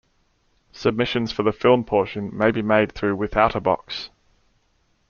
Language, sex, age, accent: English, male, 40-49, Australian English